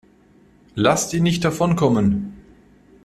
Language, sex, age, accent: German, male, 30-39, Deutschland Deutsch